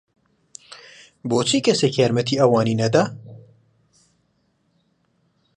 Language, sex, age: Central Kurdish, male, 19-29